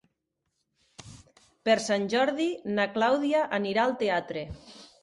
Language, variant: Catalan, Nord-Occidental